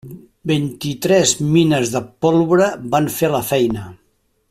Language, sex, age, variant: Catalan, male, 60-69, Septentrional